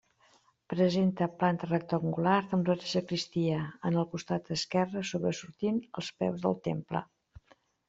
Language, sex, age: Catalan, female, 60-69